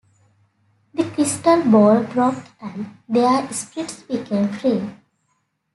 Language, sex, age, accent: English, female, 19-29, United States English